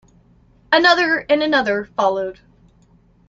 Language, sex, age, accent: English, female, 19-29, United States English